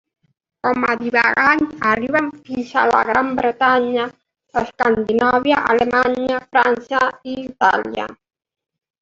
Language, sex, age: Catalan, female, 40-49